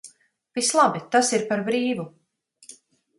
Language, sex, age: Latvian, female, 50-59